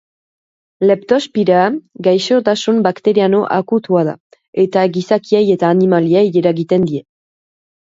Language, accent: Basque, Nafar-lapurtarra edo Zuberotarra (Lapurdi, Nafarroa Beherea, Zuberoa)